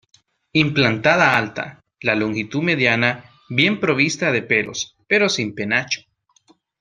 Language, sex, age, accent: Spanish, male, 19-29, América central